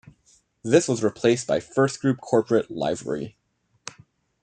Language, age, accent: English, 19-29, United States English